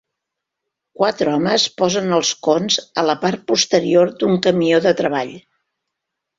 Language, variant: Catalan, Central